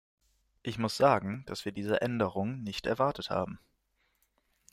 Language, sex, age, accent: German, male, 19-29, Deutschland Deutsch